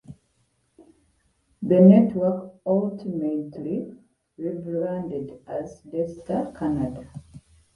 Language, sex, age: English, female, 30-39